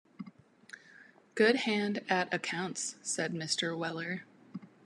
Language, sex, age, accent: English, female, 30-39, United States English